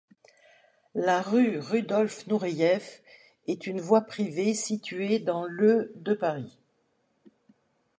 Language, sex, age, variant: French, female, 60-69, Français de métropole